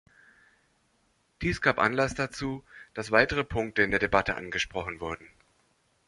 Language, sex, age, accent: German, male, 40-49, Deutschland Deutsch